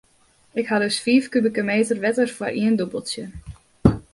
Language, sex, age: Western Frisian, female, 19-29